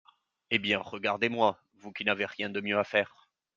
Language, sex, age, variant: French, male, 19-29, Français de métropole